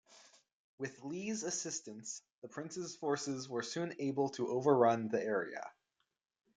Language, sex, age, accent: English, male, 19-29, United States English